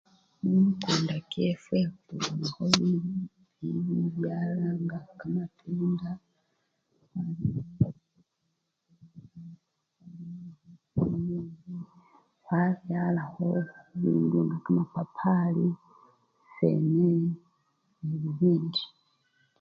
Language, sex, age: Luyia, female, 30-39